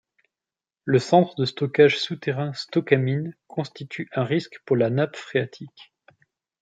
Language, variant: French, Français de métropole